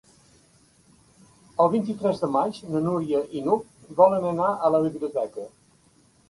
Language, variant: Catalan, Central